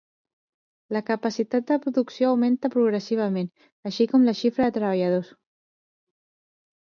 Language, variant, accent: Catalan, Central, central